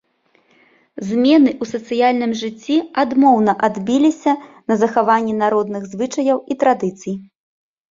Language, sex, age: Belarusian, female, 30-39